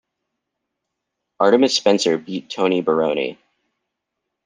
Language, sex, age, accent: English, male, 19-29, United States English